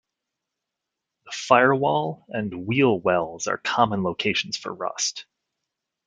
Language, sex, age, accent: English, male, 30-39, United States English